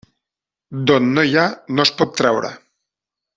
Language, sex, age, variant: Catalan, male, 40-49, Central